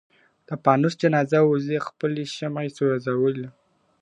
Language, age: Pashto, 19-29